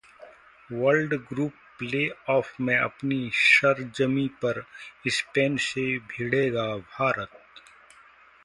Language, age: Hindi, 40-49